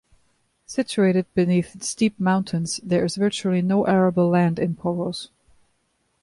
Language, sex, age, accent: English, female, 30-39, United States English